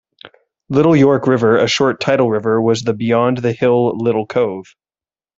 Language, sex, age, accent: English, male, 30-39, Canadian English